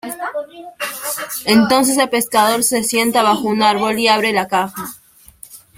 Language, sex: Spanish, female